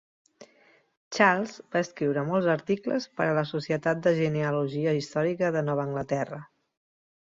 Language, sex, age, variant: Catalan, female, 30-39, Central